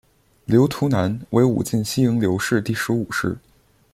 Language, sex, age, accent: Chinese, male, under 19, 出生地：北京市